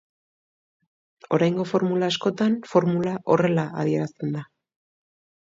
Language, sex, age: Basque, female, 30-39